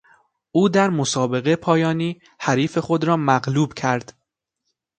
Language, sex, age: Persian, male, 19-29